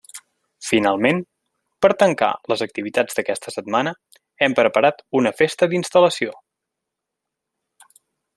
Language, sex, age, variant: Catalan, male, 30-39, Nord-Occidental